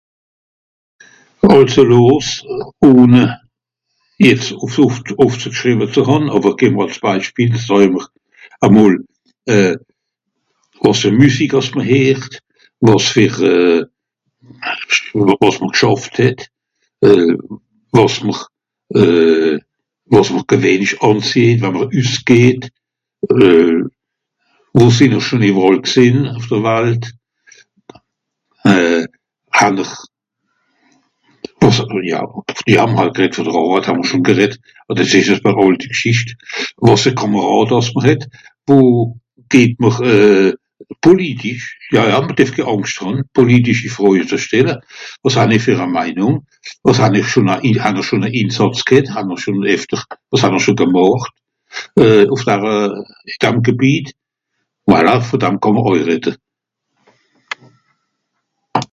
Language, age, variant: Swiss German, 70-79, Nordniederàlemmànisch (Rishoffe, Zàwere, Bùsswìller, Hawenau, Brüemt, Stroossbùri, Molse, Dàmbàch, Schlettstàtt, Pfàlzbùri usw.)